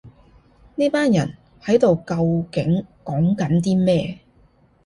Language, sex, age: Cantonese, female, 30-39